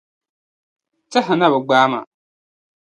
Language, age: Dagbani, 19-29